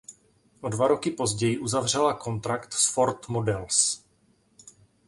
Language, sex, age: Czech, male, 40-49